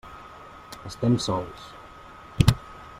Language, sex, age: Catalan, male, 19-29